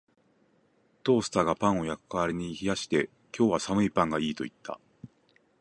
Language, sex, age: Japanese, male, 40-49